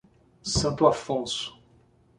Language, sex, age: Portuguese, male, 40-49